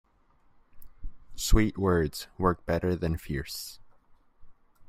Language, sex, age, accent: English, male, 19-29, United States English